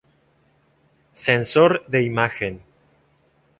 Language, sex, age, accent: Spanish, male, 19-29, México